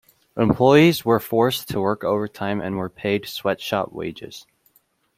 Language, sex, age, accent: English, male, under 19, United States English